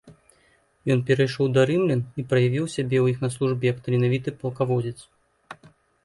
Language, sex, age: Belarusian, male, 30-39